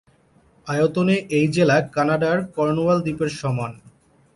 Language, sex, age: Bengali, male, 30-39